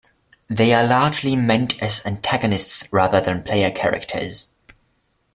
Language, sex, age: English, male, under 19